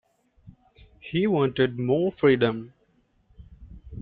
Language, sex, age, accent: English, male, 19-29, India and South Asia (India, Pakistan, Sri Lanka)